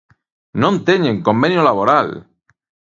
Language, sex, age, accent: Galician, male, 40-49, Normativo (estándar)